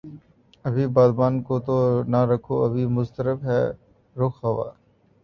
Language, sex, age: Urdu, male, 19-29